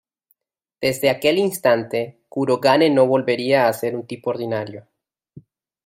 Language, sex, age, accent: Spanish, male, 19-29, Caribe: Cuba, Venezuela, Puerto Rico, República Dominicana, Panamá, Colombia caribeña, México caribeño, Costa del golfo de México